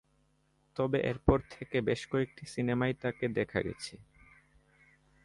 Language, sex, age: Bengali, male, 19-29